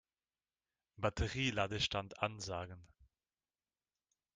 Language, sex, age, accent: German, male, 19-29, Schweizerdeutsch